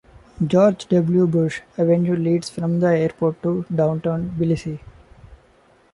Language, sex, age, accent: English, male, 19-29, India and South Asia (India, Pakistan, Sri Lanka)